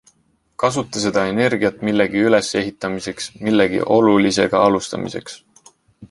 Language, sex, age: Estonian, male, 19-29